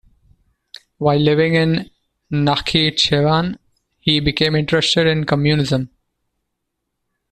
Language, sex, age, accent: English, male, 40-49, India and South Asia (India, Pakistan, Sri Lanka)